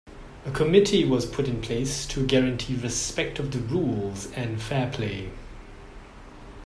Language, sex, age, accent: English, male, 30-39, Singaporean English